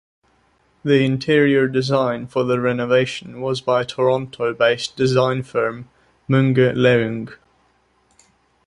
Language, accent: English, England English